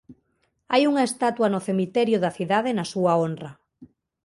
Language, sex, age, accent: Galician, female, 30-39, Normativo (estándar)